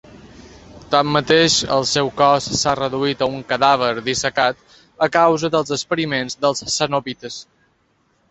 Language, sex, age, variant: Catalan, male, 30-39, Balear